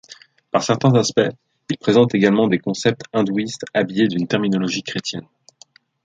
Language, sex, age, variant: French, male, 19-29, Français de métropole